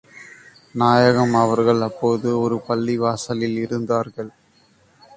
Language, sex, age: Tamil, male, 19-29